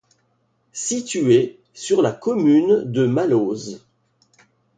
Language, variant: French, Français de métropole